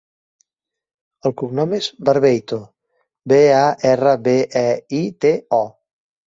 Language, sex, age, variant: Catalan, male, 30-39, Central